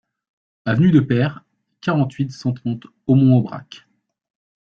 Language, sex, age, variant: French, male, 30-39, Français de métropole